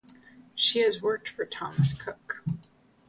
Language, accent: English, United States English